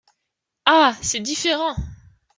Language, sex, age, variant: French, female, 19-29, Français de métropole